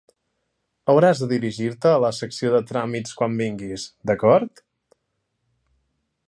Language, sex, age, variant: Catalan, male, 19-29, Central